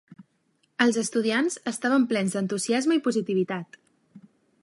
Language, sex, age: Catalan, female, 19-29